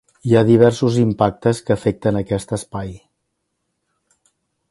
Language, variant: Catalan, Central